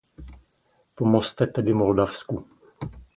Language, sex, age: Czech, male, 50-59